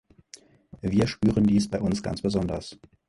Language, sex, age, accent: German, male, 30-39, Deutschland Deutsch